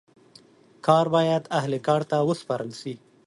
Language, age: Pashto, 30-39